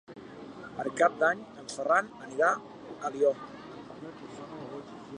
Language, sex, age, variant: Catalan, male, 40-49, Balear